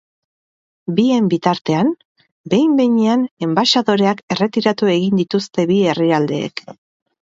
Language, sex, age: Basque, female, 30-39